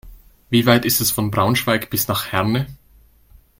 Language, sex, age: German, male, 30-39